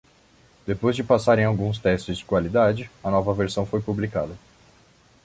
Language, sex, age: Portuguese, male, 19-29